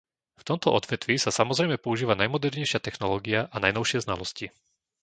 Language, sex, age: Slovak, male, 30-39